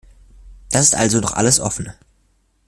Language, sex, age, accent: German, male, under 19, Deutschland Deutsch